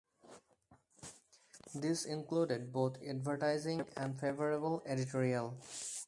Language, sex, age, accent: English, male, 19-29, United States English